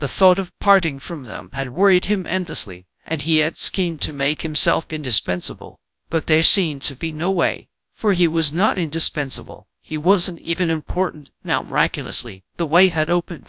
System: TTS, GradTTS